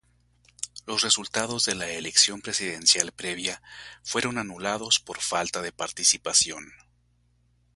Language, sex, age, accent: Spanish, male, 50-59, México